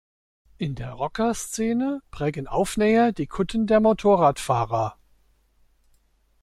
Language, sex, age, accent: German, male, 50-59, Deutschland Deutsch